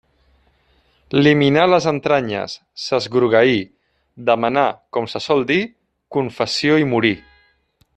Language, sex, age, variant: Catalan, male, 30-39, Central